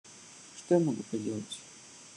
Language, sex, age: Russian, male, 19-29